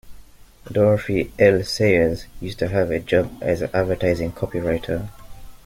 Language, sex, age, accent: English, male, 19-29, England English